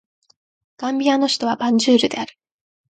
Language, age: Japanese, 19-29